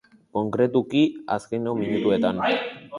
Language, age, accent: Basque, under 19, Erdialdekoa edo Nafarra (Gipuzkoa, Nafarroa)